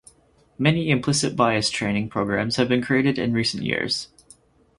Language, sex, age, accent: English, male, 19-29, United States English